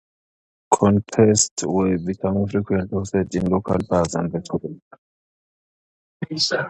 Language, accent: English, Southern African (South Africa, Zimbabwe, Namibia)